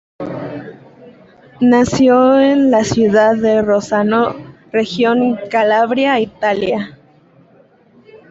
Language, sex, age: Spanish, female, 19-29